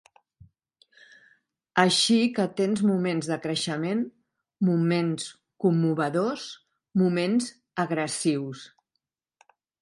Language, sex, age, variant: Catalan, female, 60-69, Central